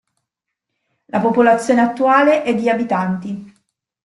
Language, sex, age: Italian, female, 40-49